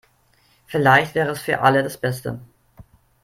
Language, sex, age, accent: German, male, under 19, Deutschland Deutsch